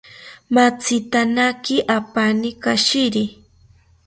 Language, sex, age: South Ucayali Ashéninka, female, under 19